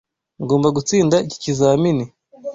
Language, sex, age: Kinyarwanda, male, 19-29